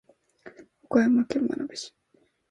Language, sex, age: Japanese, female, under 19